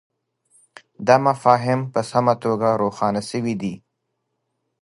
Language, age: Pashto, 30-39